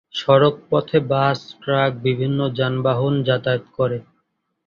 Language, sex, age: Bengali, male, 19-29